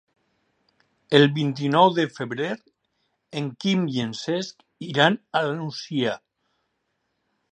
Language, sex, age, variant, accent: Catalan, male, 50-59, Valencià central, valencià